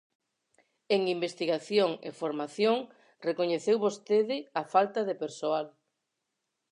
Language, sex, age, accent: Galician, female, 40-49, Normativo (estándar)